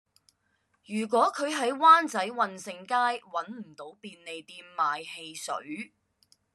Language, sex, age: Cantonese, female, 30-39